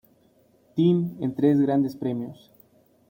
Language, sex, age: Spanish, male, 19-29